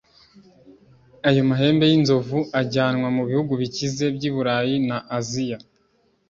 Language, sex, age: Kinyarwanda, male, 19-29